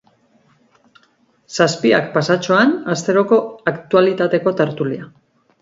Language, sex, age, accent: Basque, female, 50-59, Mendebalekoa (Araba, Bizkaia, Gipuzkoako mendebaleko herri batzuk)